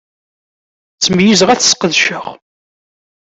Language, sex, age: Kabyle, male, 19-29